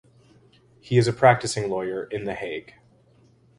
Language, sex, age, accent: English, male, 19-29, United States English